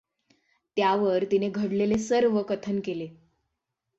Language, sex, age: Marathi, female, 19-29